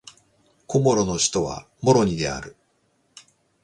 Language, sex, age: Japanese, male, 40-49